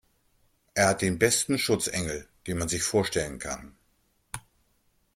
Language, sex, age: German, male, 50-59